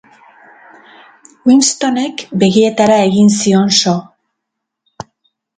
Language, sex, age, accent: Basque, female, 50-59, Mendebalekoa (Araba, Bizkaia, Gipuzkoako mendebaleko herri batzuk)